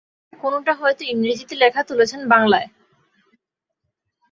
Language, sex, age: Bengali, female, 19-29